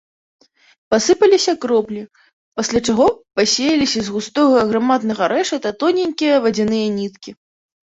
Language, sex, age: Belarusian, female, 19-29